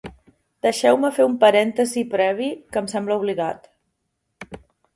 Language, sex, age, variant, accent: Catalan, female, 30-39, Central, central